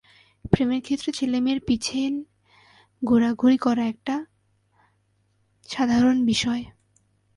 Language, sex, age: Bengali, female, 19-29